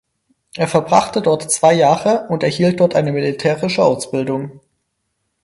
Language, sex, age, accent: German, male, under 19, Deutschland Deutsch